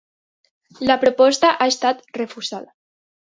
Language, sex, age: Catalan, female, under 19